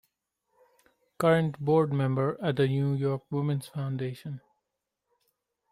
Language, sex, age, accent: English, male, 19-29, India and South Asia (India, Pakistan, Sri Lanka)